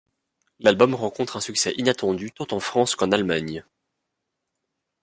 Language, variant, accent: French, Français d'Europe, Français de Belgique